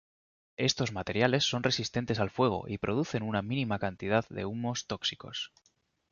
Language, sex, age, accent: Spanish, male, 30-39, España: Norte peninsular (Asturias, Castilla y León, Cantabria, País Vasco, Navarra, Aragón, La Rioja, Guadalajara, Cuenca)